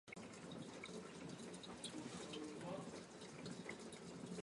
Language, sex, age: Japanese, male, 19-29